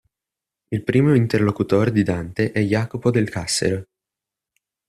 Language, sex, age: Italian, male, 19-29